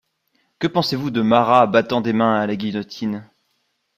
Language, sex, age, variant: French, male, 19-29, Français de métropole